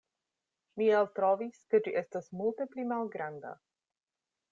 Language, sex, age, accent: Esperanto, female, 40-49, Internacia